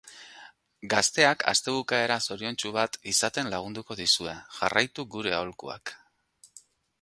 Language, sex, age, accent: Basque, male, 40-49, Erdialdekoa edo Nafarra (Gipuzkoa, Nafarroa)